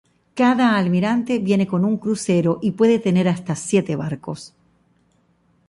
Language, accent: Spanish, Caribe: Cuba, Venezuela, Puerto Rico, República Dominicana, Panamá, Colombia caribeña, México caribeño, Costa del golfo de México